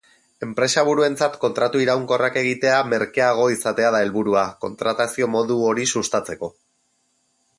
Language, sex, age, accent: Basque, male, 30-39, Erdialdekoa edo Nafarra (Gipuzkoa, Nafarroa)